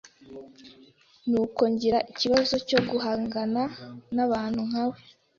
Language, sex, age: Kinyarwanda, female, 19-29